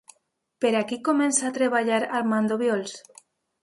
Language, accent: Catalan, valencià